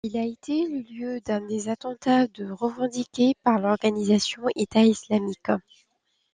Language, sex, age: French, female, 30-39